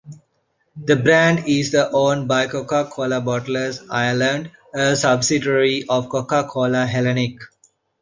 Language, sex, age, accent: English, male, 30-39, India and South Asia (India, Pakistan, Sri Lanka)